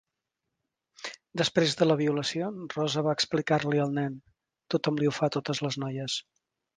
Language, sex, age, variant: Catalan, male, 50-59, Central